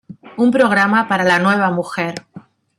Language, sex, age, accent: Spanish, female, 40-49, España: Islas Canarias